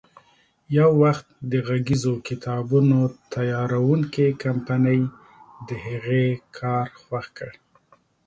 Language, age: Pashto, 40-49